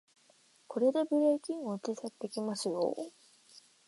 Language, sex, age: Japanese, female, 19-29